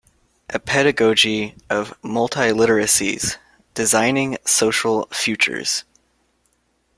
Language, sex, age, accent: English, male, 19-29, United States English